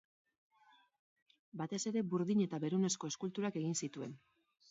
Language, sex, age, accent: Basque, female, 40-49, Mendebalekoa (Araba, Bizkaia, Gipuzkoako mendebaleko herri batzuk)